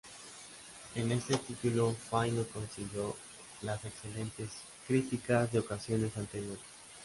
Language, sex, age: Spanish, male, 19-29